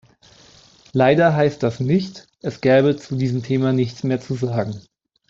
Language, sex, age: German, male, 19-29